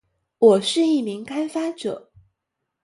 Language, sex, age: Chinese, female, 19-29